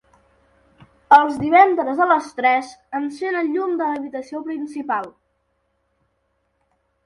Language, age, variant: Catalan, under 19, Central